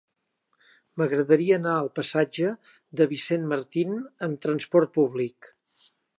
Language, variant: Catalan, Septentrional